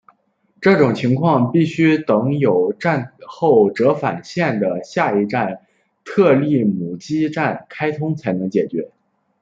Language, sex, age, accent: Chinese, male, under 19, 出生地：黑龙江省